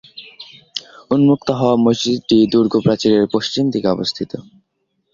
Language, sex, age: Bengali, male, under 19